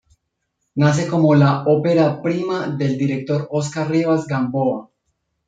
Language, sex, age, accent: Spanish, male, 30-39, Caribe: Cuba, Venezuela, Puerto Rico, República Dominicana, Panamá, Colombia caribeña, México caribeño, Costa del golfo de México